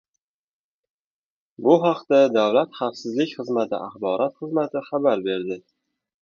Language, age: Uzbek, 19-29